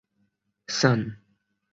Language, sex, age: Bengali, male, 19-29